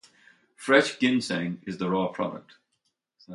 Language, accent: English, Irish English